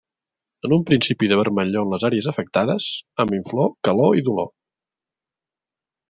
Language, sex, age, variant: Catalan, male, 40-49, Central